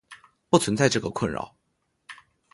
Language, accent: Chinese, 出生地：浙江省